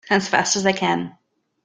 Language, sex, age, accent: English, female, 30-39, United States English